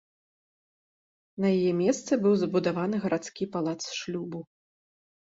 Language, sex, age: Belarusian, female, 30-39